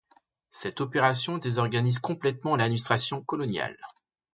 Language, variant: French, Français de métropole